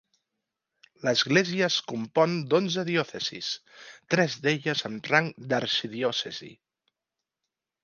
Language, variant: Catalan, Central